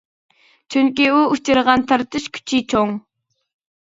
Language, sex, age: Uyghur, female, under 19